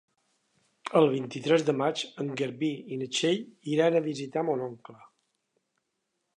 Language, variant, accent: Catalan, Balear, balear